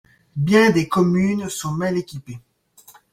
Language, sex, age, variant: French, male, 40-49, Français de métropole